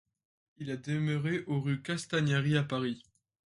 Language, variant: French, Français de métropole